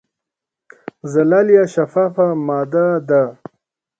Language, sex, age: Pashto, male, 30-39